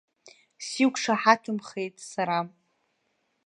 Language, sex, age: Abkhazian, female, under 19